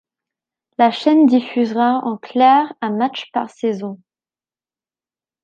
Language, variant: French, Français de métropole